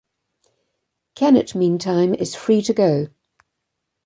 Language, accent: English, England English